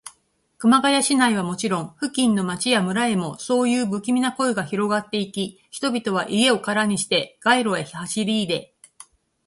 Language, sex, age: Japanese, female, 50-59